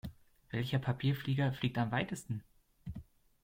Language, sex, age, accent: German, male, 30-39, Deutschland Deutsch